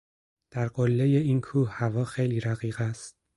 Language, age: Persian, 19-29